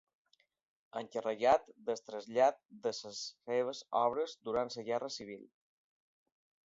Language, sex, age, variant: Catalan, male, 30-39, Balear